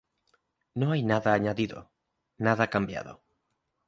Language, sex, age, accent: Spanish, male, 19-29, España: Norte peninsular (Asturias, Castilla y León, Cantabria, País Vasco, Navarra, Aragón, La Rioja, Guadalajara, Cuenca)